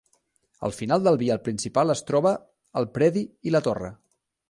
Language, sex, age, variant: Catalan, male, 40-49, Central